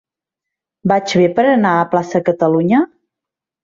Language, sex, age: Catalan, female, 40-49